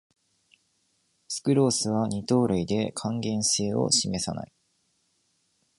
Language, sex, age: Japanese, male, 19-29